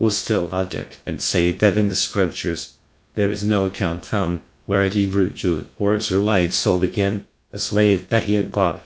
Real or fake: fake